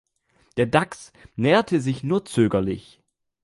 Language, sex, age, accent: German, male, under 19, Deutschland Deutsch